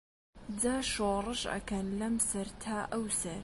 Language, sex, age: Central Kurdish, female, 19-29